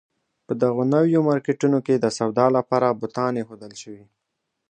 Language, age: Pashto, under 19